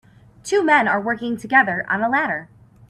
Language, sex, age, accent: English, female, 30-39, United States English